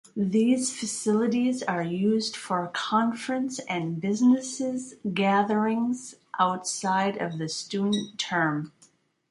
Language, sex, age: English, female, 40-49